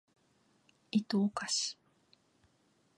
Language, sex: Japanese, female